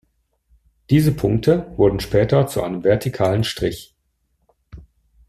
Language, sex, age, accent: German, male, 40-49, Deutschland Deutsch